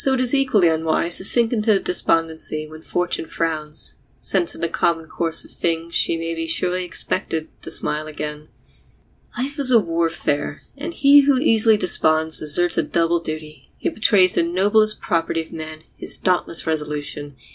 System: none